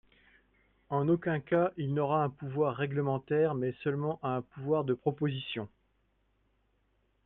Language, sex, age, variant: French, male, 40-49, Français de métropole